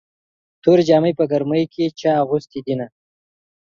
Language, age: Pashto, 19-29